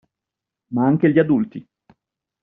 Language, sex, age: Italian, male, 50-59